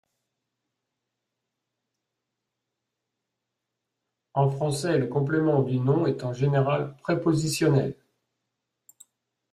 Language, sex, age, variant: French, male, 60-69, Français de métropole